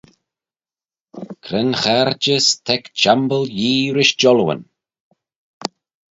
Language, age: Manx, 40-49